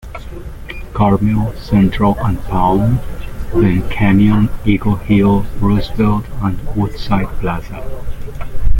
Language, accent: English, Canadian English